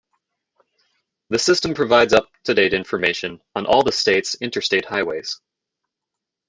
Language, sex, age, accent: English, male, 19-29, United States English